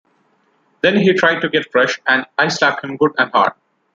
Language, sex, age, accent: English, male, 19-29, India and South Asia (India, Pakistan, Sri Lanka)